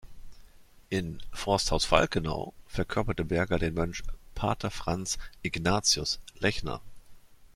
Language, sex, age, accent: German, male, 50-59, Deutschland Deutsch